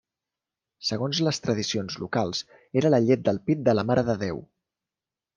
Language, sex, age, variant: Catalan, male, 30-39, Central